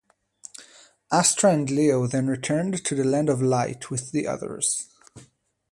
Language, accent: English, Israeli